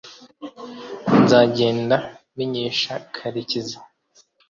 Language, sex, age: Kinyarwanda, male, 19-29